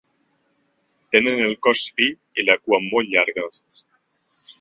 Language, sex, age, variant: Catalan, male, 19-29, Nord-Occidental